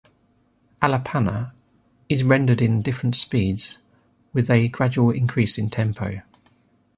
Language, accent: English, England English